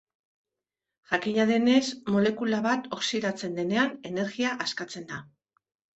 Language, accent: Basque, Mendebalekoa (Araba, Bizkaia, Gipuzkoako mendebaleko herri batzuk)